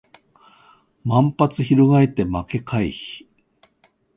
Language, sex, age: Japanese, male, 60-69